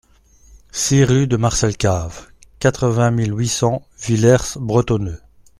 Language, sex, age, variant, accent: French, male, 40-49, Français d'Europe, Français de Belgique